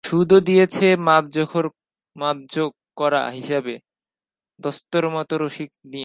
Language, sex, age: Bengali, male, 19-29